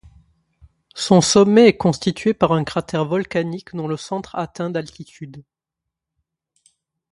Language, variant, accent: French, Français d'Europe, Français du sud de la France